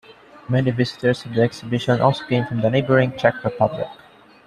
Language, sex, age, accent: English, male, 19-29, Filipino